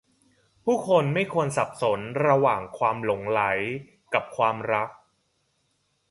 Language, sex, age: Thai, male, 19-29